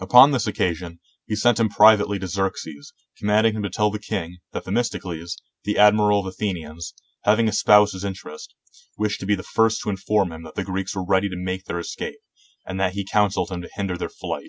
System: none